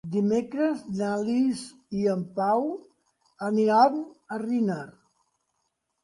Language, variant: Catalan, Central